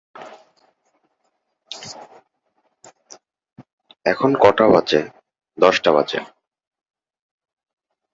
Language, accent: Bengali, Native